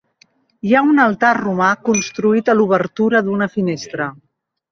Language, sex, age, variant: Catalan, female, 50-59, Central